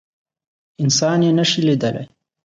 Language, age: Pashto, 19-29